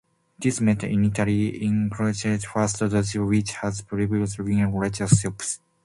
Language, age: English, 19-29